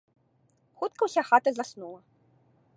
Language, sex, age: Belarusian, female, 19-29